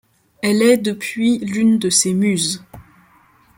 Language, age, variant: French, 19-29, Français de métropole